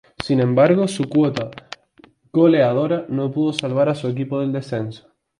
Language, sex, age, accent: Spanish, male, 19-29, España: Sur peninsular (Andalucia, Extremadura, Murcia)